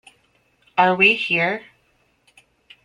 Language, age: English, 30-39